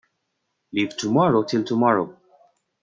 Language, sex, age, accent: English, male, 30-39, India and South Asia (India, Pakistan, Sri Lanka)